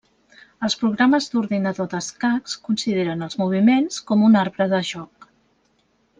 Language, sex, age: Catalan, female, 40-49